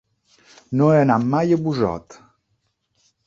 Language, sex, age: Catalan, male, 40-49